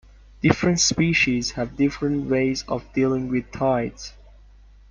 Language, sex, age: English, male, 19-29